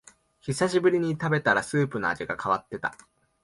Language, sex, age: Japanese, male, 19-29